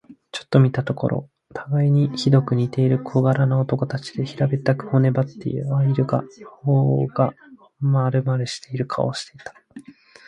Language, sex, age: Japanese, male, 19-29